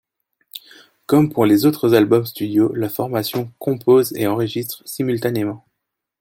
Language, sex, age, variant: French, male, 30-39, Français de métropole